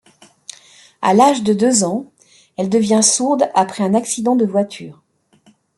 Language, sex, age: French, female, 50-59